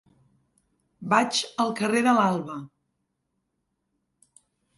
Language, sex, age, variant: Catalan, female, 50-59, Central